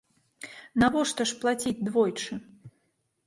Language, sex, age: Belarusian, female, 30-39